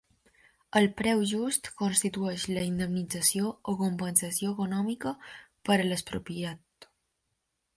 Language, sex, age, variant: Catalan, female, under 19, Balear